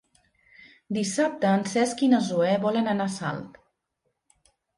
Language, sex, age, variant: Catalan, female, 50-59, Central